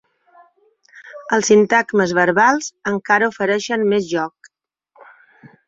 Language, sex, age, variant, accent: Catalan, female, 40-49, Balear, mallorquí; Palma